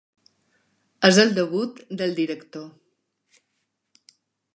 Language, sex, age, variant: Catalan, female, 40-49, Balear